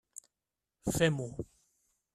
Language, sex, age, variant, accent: Catalan, male, 19-29, Central, central